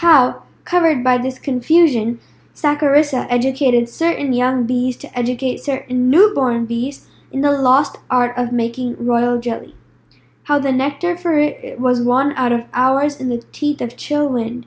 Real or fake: real